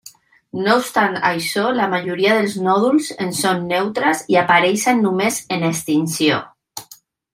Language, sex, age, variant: Catalan, female, 30-39, Central